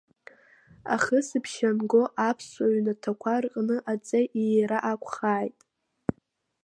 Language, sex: Abkhazian, female